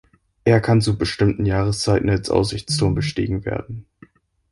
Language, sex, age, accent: German, male, under 19, Deutschland Deutsch